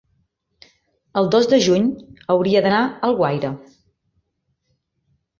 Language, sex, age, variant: Catalan, female, 40-49, Central